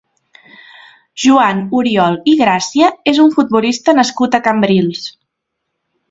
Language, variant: Catalan, Central